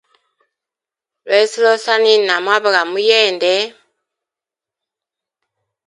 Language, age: Hemba, 19-29